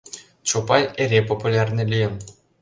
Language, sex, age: Mari, male, 19-29